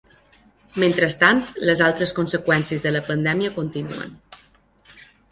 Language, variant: Catalan, Balear